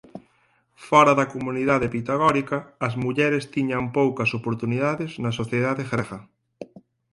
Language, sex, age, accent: Galician, male, 19-29, Atlántico (seseo e gheada)